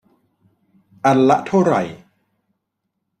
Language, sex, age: Thai, male, 30-39